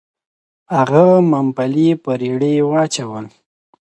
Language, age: Pashto, 19-29